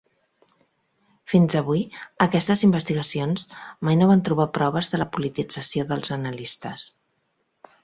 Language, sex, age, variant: Catalan, female, 40-49, Central